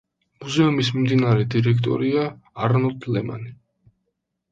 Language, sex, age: Georgian, male, 19-29